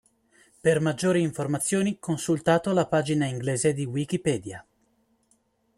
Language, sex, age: Italian, male, 19-29